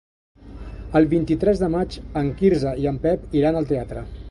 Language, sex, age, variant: Catalan, male, 50-59, Central